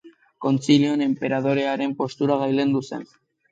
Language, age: Basque, under 19